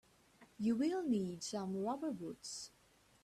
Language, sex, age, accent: English, female, 19-29, England English